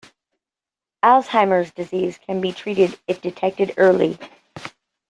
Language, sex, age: English, female, 40-49